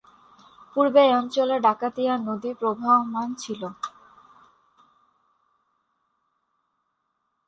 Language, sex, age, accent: Bengali, female, 19-29, Native